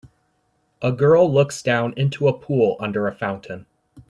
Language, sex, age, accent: English, male, 19-29, United States English